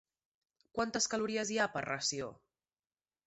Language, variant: Catalan, Central